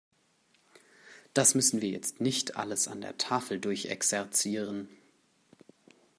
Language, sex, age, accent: German, male, under 19, Deutschland Deutsch